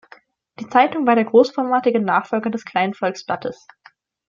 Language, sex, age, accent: German, female, under 19, Deutschland Deutsch